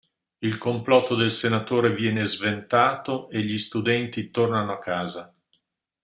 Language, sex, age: Italian, male, 60-69